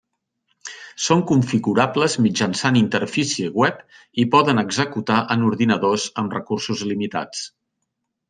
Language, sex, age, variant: Catalan, male, 50-59, Central